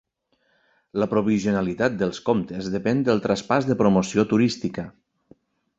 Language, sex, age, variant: Catalan, male, 40-49, Nord-Occidental